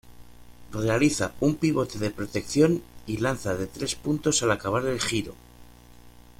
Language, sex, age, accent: Spanish, male, 40-49, España: Norte peninsular (Asturias, Castilla y León, Cantabria, País Vasco, Navarra, Aragón, La Rioja, Guadalajara, Cuenca)